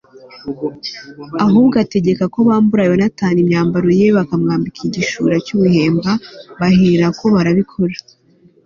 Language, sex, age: Kinyarwanda, female, 19-29